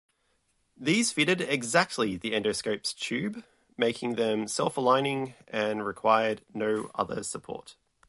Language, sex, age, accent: English, male, 30-39, Australian English